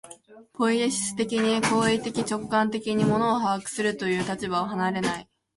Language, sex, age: Japanese, male, under 19